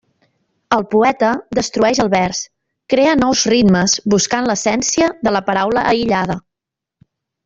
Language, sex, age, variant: Catalan, female, 40-49, Nord-Occidental